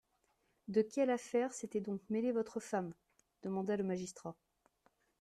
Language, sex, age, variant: French, female, 19-29, Français de métropole